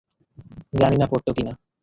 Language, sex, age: Bengali, male, 19-29